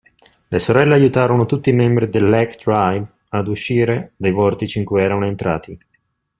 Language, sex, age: Italian, male, 30-39